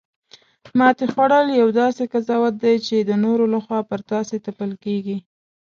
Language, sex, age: Pashto, female, 19-29